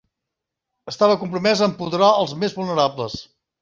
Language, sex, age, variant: Catalan, male, 60-69, Septentrional